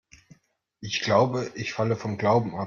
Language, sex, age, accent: German, male, 30-39, Deutschland Deutsch